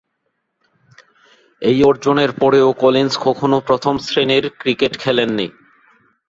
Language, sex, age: Bengali, male, 19-29